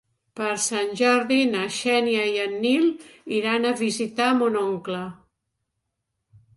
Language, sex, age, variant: Catalan, female, 60-69, Central